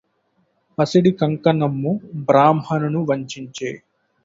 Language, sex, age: Telugu, male, 19-29